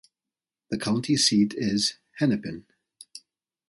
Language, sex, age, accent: English, male, 40-49, United States English